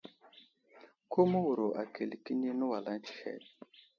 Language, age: Wuzlam, 19-29